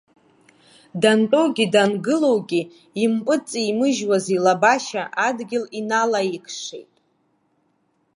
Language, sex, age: Abkhazian, female, 30-39